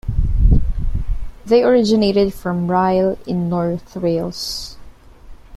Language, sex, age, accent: English, female, 19-29, Filipino